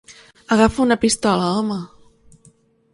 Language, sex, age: Catalan, female, 19-29